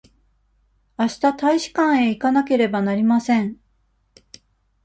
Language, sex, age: Japanese, female, 40-49